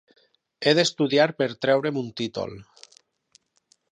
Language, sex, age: Catalan, male, 30-39